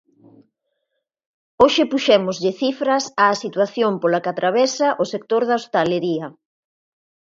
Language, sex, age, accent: Galician, female, 40-49, Normativo (estándar)